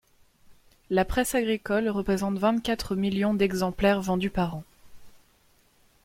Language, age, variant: French, 19-29, Français de métropole